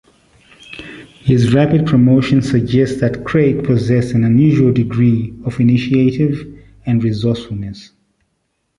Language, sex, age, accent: English, male, 30-39, Southern African (South Africa, Zimbabwe, Namibia)